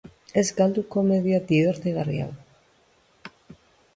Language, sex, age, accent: Basque, female, 40-49, Mendebalekoa (Araba, Bizkaia, Gipuzkoako mendebaleko herri batzuk)